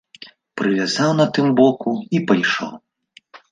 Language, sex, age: Belarusian, male, 19-29